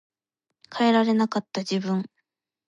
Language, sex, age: Japanese, female, under 19